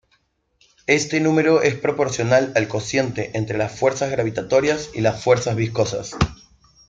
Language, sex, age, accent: Spanish, male, 30-39, Andino-Pacífico: Colombia, Perú, Ecuador, oeste de Bolivia y Venezuela andina